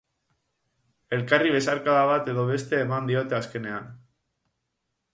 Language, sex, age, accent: Basque, male, 19-29, Mendebalekoa (Araba, Bizkaia, Gipuzkoako mendebaleko herri batzuk)